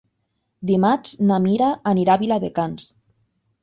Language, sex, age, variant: Catalan, female, 19-29, Nord-Occidental